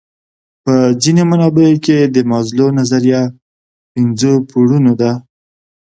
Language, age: Pashto, 30-39